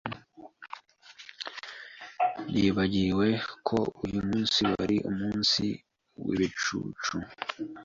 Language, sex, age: Kinyarwanda, male, 19-29